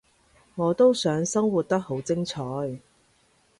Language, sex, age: Cantonese, female, 30-39